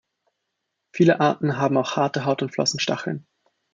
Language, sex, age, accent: German, male, 19-29, Österreichisches Deutsch